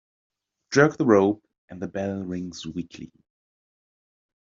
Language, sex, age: English, male, 30-39